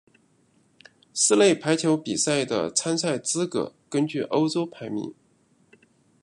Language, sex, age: Chinese, male, 30-39